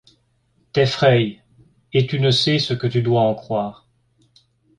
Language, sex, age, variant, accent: French, male, 50-59, Français d'Europe, Français de Belgique